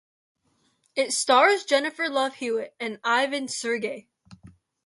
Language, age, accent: English, under 19, United States English